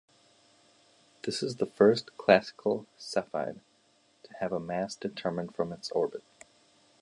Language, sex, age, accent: English, male, under 19, United States English